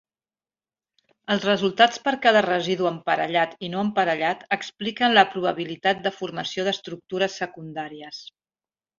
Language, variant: Catalan, Central